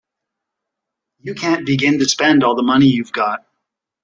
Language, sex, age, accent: English, male, 30-39, United States English